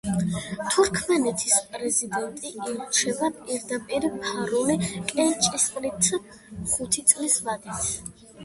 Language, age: Georgian, under 19